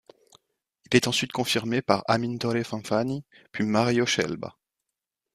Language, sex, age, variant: French, male, 19-29, Français de métropole